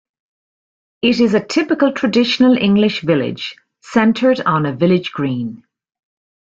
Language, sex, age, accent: English, female, 40-49, Irish English